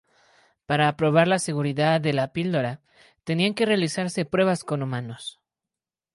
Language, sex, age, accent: Spanish, male, 19-29, México